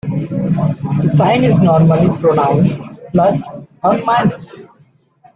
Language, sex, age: English, male, 19-29